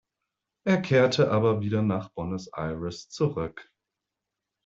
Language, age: German, 40-49